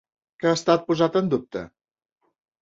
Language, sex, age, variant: Catalan, male, 60-69, Central